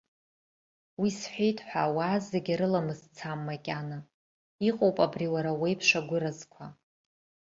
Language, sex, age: Abkhazian, female, 40-49